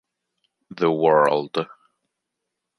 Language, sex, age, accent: Spanish, male, 19-29, Andino-Pacífico: Colombia, Perú, Ecuador, oeste de Bolivia y Venezuela andina